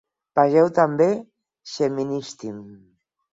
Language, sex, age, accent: Catalan, female, 50-59, Barcelona